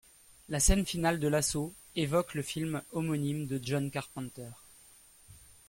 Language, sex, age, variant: French, male, 30-39, Français de métropole